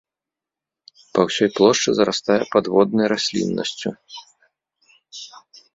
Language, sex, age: Belarusian, male, 30-39